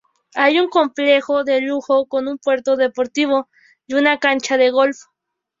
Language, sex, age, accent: Spanish, female, 19-29, México